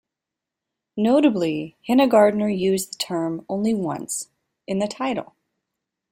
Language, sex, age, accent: English, female, 19-29, United States English